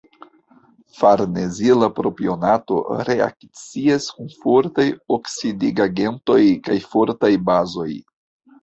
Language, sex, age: Esperanto, male, 50-59